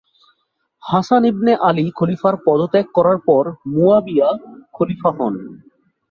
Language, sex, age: Bengali, male, 30-39